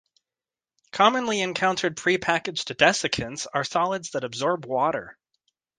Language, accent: English, United States English